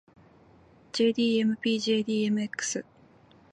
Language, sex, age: Japanese, female, 19-29